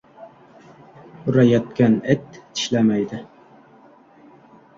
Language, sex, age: Uzbek, male, 19-29